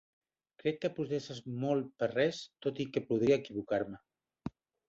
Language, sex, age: Catalan, male, 40-49